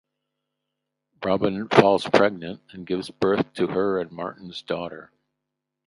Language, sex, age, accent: English, male, 60-69, United States English